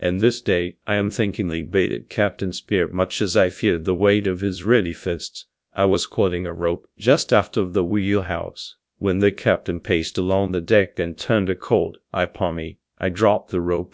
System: TTS, GradTTS